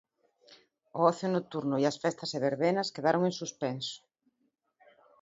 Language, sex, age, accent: Galician, female, 50-59, Normativo (estándar)